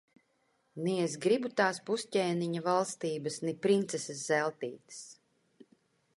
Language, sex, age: Latvian, female, 50-59